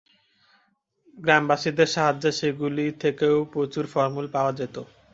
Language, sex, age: Bengali, male, 19-29